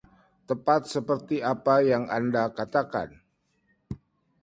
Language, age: Indonesian, 50-59